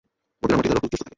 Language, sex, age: Bengali, male, 19-29